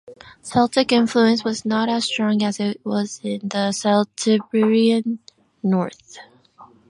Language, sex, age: English, female, 19-29